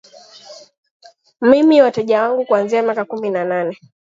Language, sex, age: Swahili, female, 19-29